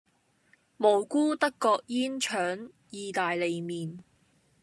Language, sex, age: Cantonese, female, 19-29